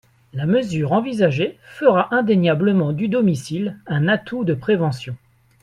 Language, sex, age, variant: French, male, 40-49, Français de métropole